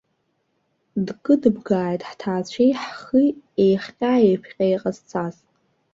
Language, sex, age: Abkhazian, female, under 19